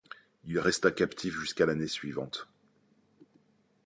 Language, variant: French, Français de métropole